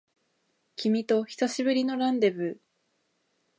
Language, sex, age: Japanese, female, 19-29